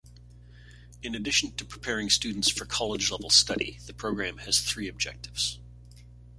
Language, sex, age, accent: English, male, 50-59, Canadian English